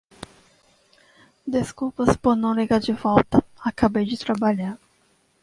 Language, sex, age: Portuguese, female, 30-39